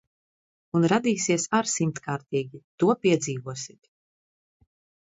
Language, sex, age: Latvian, female, 30-39